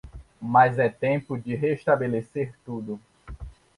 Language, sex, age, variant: Portuguese, male, 30-39, Portuguese (Brasil)